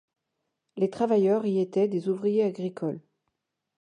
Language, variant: French, Français de métropole